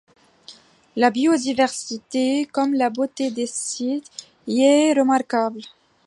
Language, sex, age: French, female, 19-29